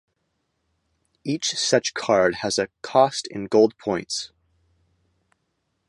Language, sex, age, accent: English, male, 19-29, United States English